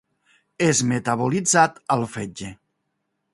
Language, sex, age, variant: Catalan, male, 40-49, Nord-Occidental